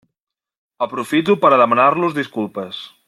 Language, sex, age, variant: Catalan, male, 30-39, Central